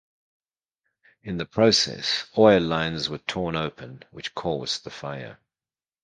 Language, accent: English, Southern African (South Africa, Zimbabwe, Namibia)